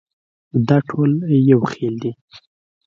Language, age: Pashto, 19-29